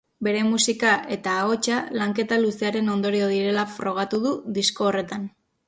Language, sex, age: Basque, female, 30-39